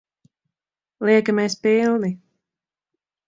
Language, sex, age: Latvian, female, under 19